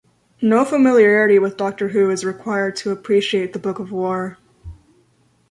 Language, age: English, 19-29